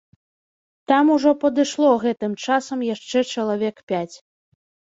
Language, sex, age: Belarusian, female, 19-29